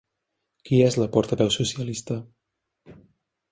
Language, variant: Catalan, Central